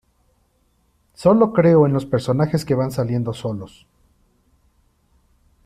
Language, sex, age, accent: Spanish, male, 30-39, México